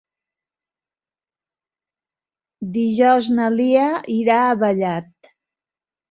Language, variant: Catalan, Balear